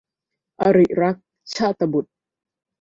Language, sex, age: Thai, female, 30-39